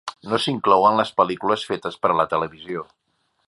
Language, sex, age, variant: Catalan, male, 50-59, Central